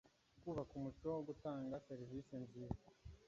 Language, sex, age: Kinyarwanda, male, 19-29